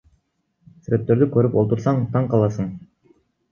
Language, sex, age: Kyrgyz, male, 19-29